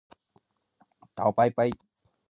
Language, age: Asturian, under 19